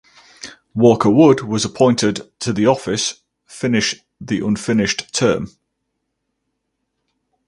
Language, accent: English, England English